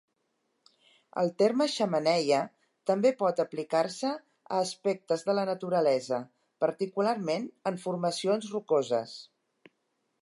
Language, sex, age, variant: Catalan, female, 60-69, Central